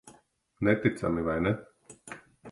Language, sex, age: Latvian, male, 40-49